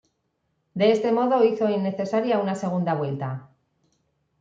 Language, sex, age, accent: Spanish, female, 40-49, España: Norte peninsular (Asturias, Castilla y León, Cantabria, País Vasco, Navarra, Aragón, La Rioja, Guadalajara, Cuenca)